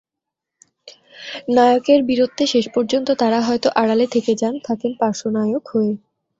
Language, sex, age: Bengali, female, 19-29